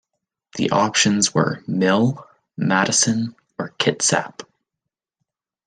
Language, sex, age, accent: English, male, under 19, United States English